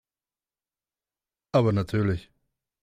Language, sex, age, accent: German, male, 19-29, Deutschland Deutsch